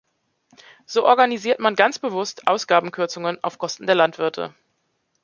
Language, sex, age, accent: German, female, 30-39, Deutschland Deutsch